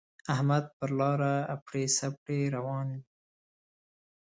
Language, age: Pashto, 30-39